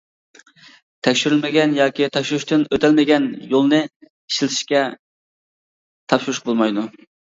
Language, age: Uyghur, 19-29